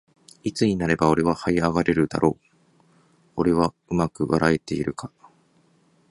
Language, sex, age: Japanese, male, 30-39